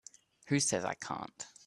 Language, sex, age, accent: English, male, under 19, Australian English